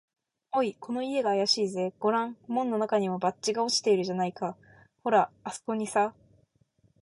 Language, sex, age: Japanese, female, 19-29